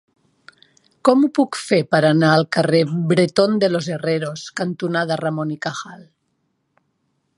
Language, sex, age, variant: Catalan, female, 50-59, Central